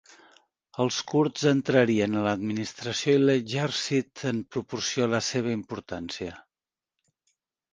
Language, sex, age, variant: Catalan, male, 50-59, Central